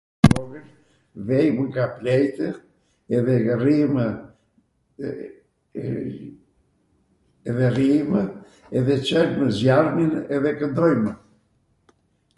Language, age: Arvanitika Albanian, 70-79